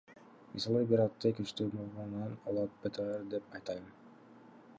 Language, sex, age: Kyrgyz, male, under 19